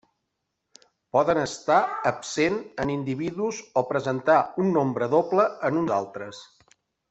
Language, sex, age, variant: Catalan, male, 50-59, Septentrional